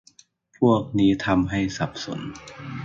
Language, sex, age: Thai, male, 19-29